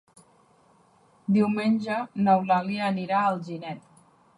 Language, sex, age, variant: Catalan, female, 30-39, Central